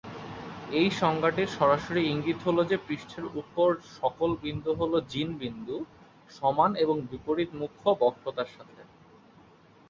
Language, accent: Bengali, Bangladeshi